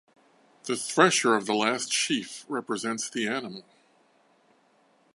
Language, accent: English, United States English